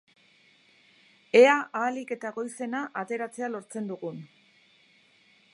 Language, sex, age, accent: Basque, female, 50-59, Erdialdekoa edo Nafarra (Gipuzkoa, Nafarroa)